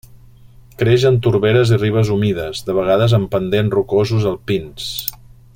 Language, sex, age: Catalan, male, 50-59